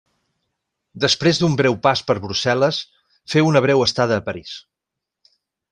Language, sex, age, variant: Catalan, male, 40-49, Central